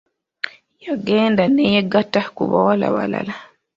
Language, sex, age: Ganda, female, 30-39